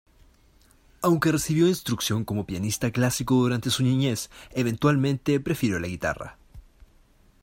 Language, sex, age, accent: Spanish, male, 19-29, Chileno: Chile, Cuyo